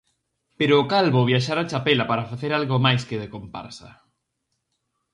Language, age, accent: Galician, 19-29, Atlántico (seseo e gheada)